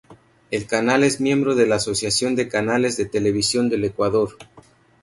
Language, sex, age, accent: Spanish, male, 30-39, México